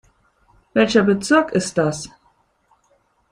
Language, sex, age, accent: German, female, 50-59, Deutschland Deutsch